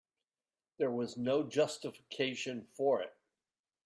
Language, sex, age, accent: English, male, 60-69, United States English